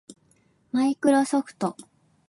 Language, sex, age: Japanese, female, 19-29